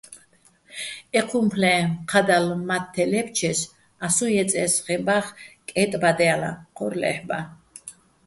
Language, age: Bats, 60-69